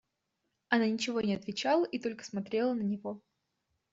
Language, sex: Russian, female